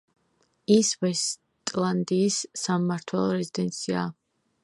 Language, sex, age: Georgian, female, 19-29